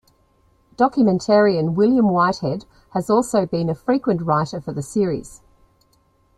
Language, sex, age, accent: English, female, 50-59, Australian English